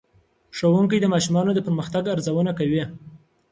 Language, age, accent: Pashto, 19-29, معیاري پښتو